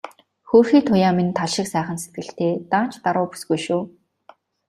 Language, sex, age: Mongolian, female, 19-29